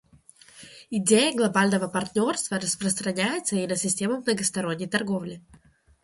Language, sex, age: Russian, female, under 19